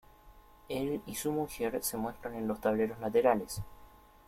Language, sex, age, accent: Spanish, male, 19-29, Chileno: Chile, Cuyo